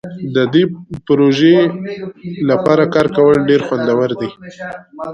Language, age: Pashto, 19-29